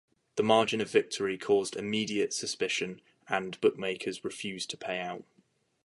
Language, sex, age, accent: English, male, 19-29, England English